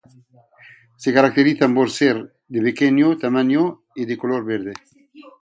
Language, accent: Spanish, España: Centro-Sur peninsular (Madrid, Toledo, Castilla-La Mancha)